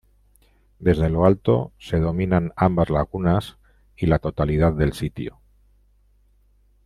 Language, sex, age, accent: Spanish, male, 50-59, España: Norte peninsular (Asturias, Castilla y León, Cantabria, País Vasco, Navarra, Aragón, La Rioja, Guadalajara, Cuenca)